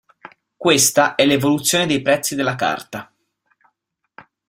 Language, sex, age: Italian, male, 19-29